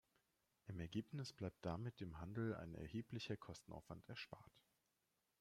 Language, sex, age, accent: German, male, 30-39, Deutschland Deutsch